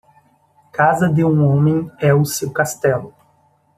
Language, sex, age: Portuguese, male, 30-39